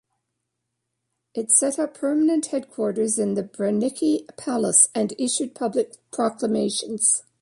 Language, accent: English, Canadian English